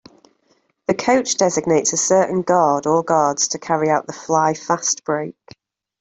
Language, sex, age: English, female, 40-49